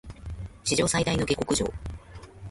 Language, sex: Japanese, female